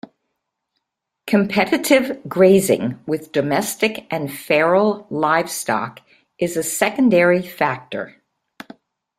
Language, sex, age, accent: English, female, 70-79, United States English